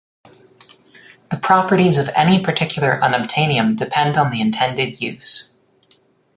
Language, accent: English, United States English